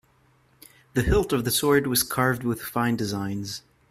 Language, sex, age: English, male, 19-29